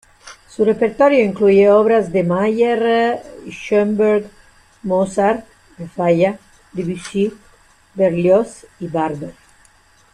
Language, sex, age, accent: Spanish, female, 50-59, México